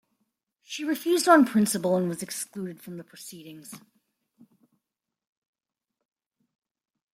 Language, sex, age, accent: English, female, 50-59, United States English